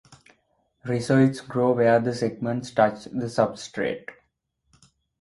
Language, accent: English, India and South Asia (India, Pakistan, Sri Lanka)